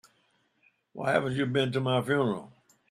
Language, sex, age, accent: English, male, 70-79, United States English